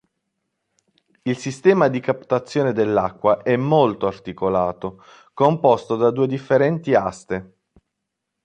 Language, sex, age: Italian, male, 30-39